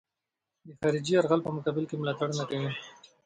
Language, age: Pashto, 19-29